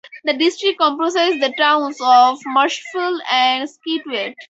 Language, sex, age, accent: English, female, 19-29, United States English